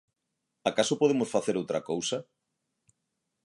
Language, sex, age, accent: Galician, male, 40-49, Normativo (estándar)